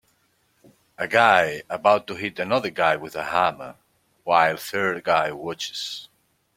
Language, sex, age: English, male, 30-39